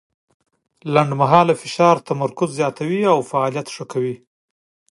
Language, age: Pashto, 40-49